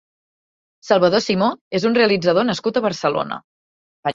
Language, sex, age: Catalan, female, 19-29